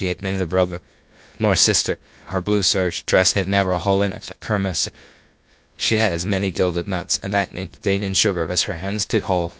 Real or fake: fake